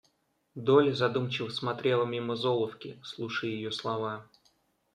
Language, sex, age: Russian, male, 19-29